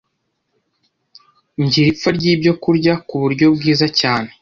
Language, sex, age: Kinyarwanda, male, under 19